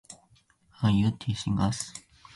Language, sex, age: Japanese, male, 19-29